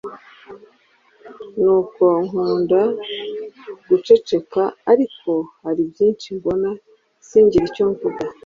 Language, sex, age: Kinyarwanda, female, 19-29